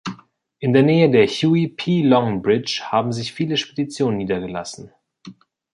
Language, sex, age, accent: German, male, 19-29, Deutschland Deutsch